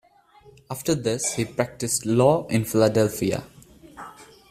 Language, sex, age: English, male, 19-29